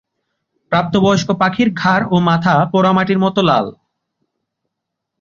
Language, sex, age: Bengali, male, 19-29